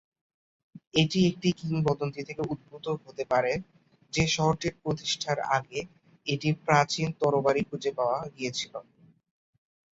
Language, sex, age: Bengali, male, under 19